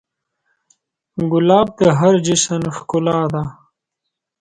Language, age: Pashto, 19-29